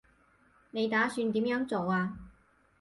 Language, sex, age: Cantonese, female, 30-39